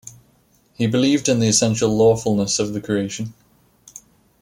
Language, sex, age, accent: English, male, 19-29, England English